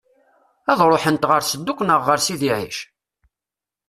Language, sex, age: Kabyle, male, 30-39